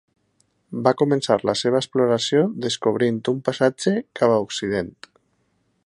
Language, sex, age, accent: Catalan, male, 40-49, valencià